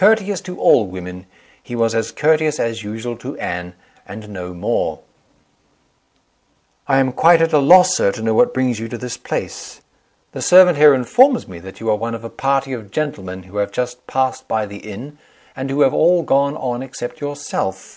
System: none